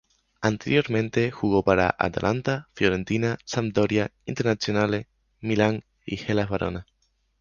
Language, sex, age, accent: Spanish, male, 19-29, España: Islas Canarias